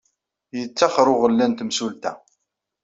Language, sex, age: Kabyle, male, 40-49